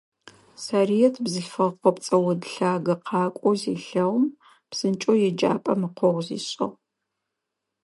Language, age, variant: Adyghe, 40-49, Адыгабзэ (Кирил, пстэумэ зэдыряе)